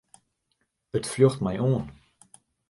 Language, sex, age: Western Frisian, male, 50-59